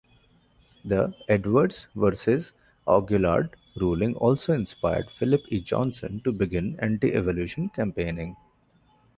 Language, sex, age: English, male, 19-29